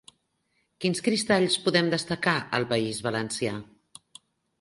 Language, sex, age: Catalan, female, 50-59